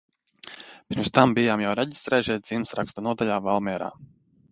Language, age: Latvian, 30-39